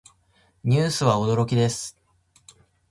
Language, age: Japanese, 19-29